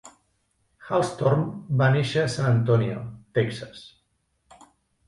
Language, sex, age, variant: Catalan, male, 40-49, Central